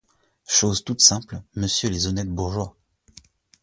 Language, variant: French, Français de métropole